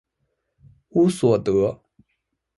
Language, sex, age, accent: Chinese, male, 19-29, 出生地：北京市